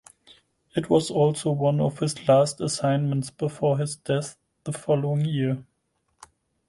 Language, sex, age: English, male, 30-39